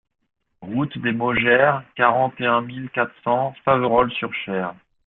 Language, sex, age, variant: French, male, 30-39, Français de métropole